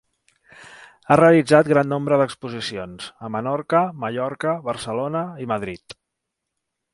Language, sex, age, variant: Catalan, male, 40-49, Central